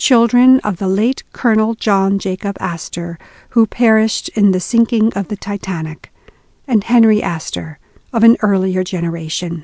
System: none